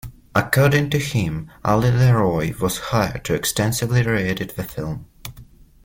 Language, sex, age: English, male, 19-29